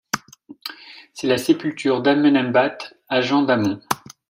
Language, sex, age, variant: French, male, 40-49, Français de métropole